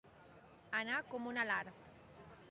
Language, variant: Catalan, Nord-Occidental